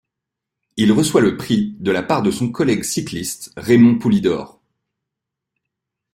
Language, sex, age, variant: French, male, 30-39, Français de métropole